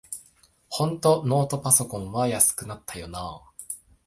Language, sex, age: Japanese, male, 19-29